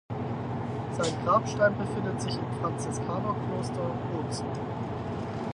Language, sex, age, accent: German, male, 19-29, Deutschland Deutsch